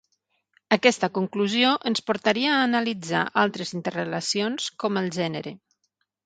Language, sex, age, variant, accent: Catalan, female, 50-59, Nord-Occidental, Tortosí